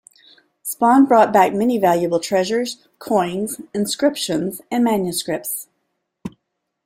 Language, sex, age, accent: English, female, 40-49, United States English